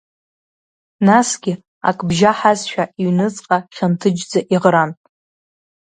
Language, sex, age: Abkhazian, female, under 19